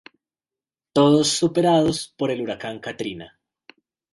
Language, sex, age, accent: Spanish, male, 30-39, Andino-Pacífico: Colombia, Perú, Ecuador, oeste de Bolivia y Venezuela andina